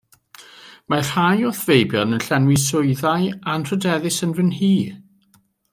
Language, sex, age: Welsh, male, 50-59